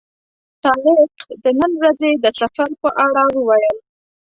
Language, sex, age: Pashto, female, 19-29